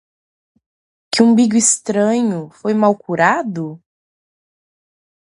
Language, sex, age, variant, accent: Portuguese, female, 30-39, Portuguese (Brasil), Mineiro